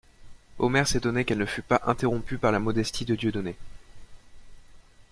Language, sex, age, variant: French, male, 19-29, Français de métropole